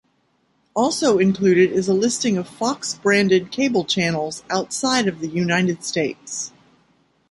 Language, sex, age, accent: English, female, 60-69, United States English